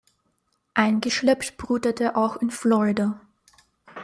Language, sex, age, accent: German, female, 19-29, Österreichisches Deutsch